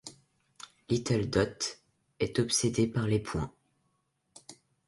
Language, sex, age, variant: French, male, under 19, Français de métropole